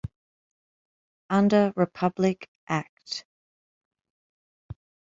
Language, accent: English, Australian English